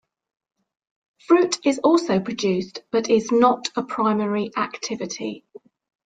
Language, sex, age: English, female, 50-59